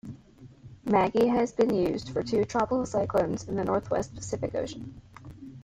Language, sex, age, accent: English, female, under 19, United States English